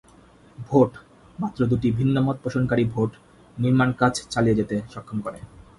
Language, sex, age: Bengali, male, 19-29